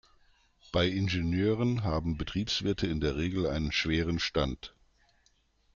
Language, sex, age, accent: German, male, 50-59, Deutschland Deutsch